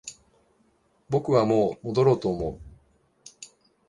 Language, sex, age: Japanese, male, 19-29